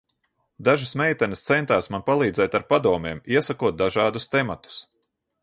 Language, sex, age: Latvian, male, 40-49